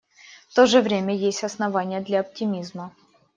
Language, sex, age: Russian, female, 19-29